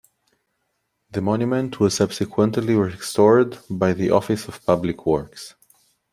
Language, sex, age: English, male, 30-39